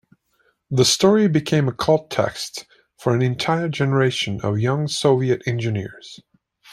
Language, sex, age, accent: English, male, 40-49, United States English